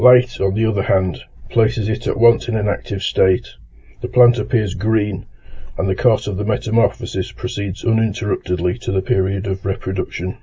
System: none